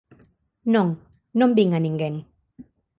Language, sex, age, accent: Galician, female, 30-39, Normativo (estándar)